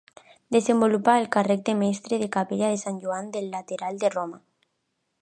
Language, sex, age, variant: Catalan, female, under 19, Alacantí